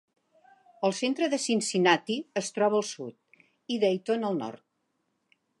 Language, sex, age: Catalan, female, 60-69